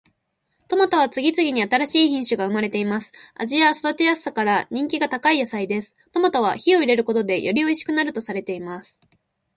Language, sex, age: Japanese, female, 19-29